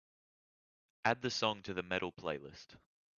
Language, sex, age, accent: English, male, under 19, Australian English